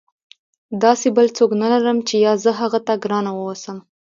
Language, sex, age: Pashto, female, 19-29